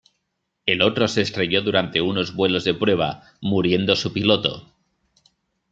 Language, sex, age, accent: Spanish, male, 30-39, España: Norte peninsular (Asturias, Castilla y León, Cantabria, País Vasco, Navarra, Aragón, La Rioja, Guadalajara, Cuenca)